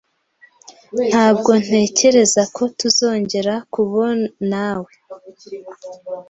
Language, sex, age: Kinyarwanda, female, 19-29